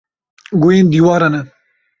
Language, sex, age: Kurdish, male, 19-29